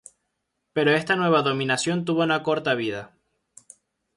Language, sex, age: Spanish, male, 19-29